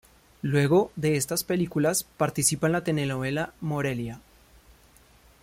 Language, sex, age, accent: Spanish, male, 30-39, Andino-Pacífico: Colombia, Perú, Ecuador, oeste de Bolivia y Venezuela andina